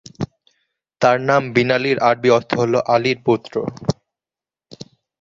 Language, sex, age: Bengali, male, 19-29